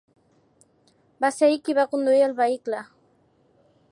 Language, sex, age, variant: Catalan, female, 19-29, Central